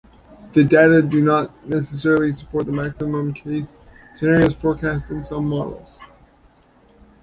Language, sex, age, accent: English, male, 40-49, Canadian English